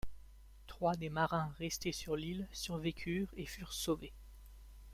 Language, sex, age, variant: French, male, 19-29, Français de métropole